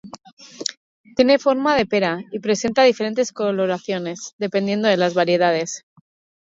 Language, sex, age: Spanish, female, 40-49